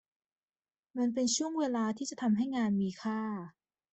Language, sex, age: Thai, female, 30-39